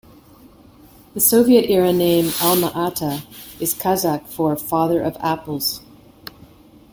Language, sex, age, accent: English, female, 50-59, Canadian English